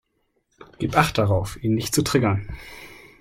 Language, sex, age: German, male, 19-29